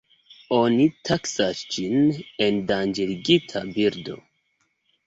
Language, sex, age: Esperanto, male, 19-29